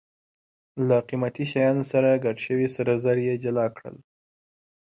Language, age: Pashto, 19-29